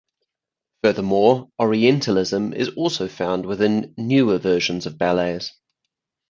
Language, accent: English, England English; New Zealand English